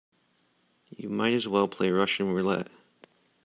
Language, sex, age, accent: English, male, 19-29, United States English